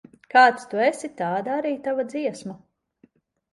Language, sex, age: Latvian, female, 40-49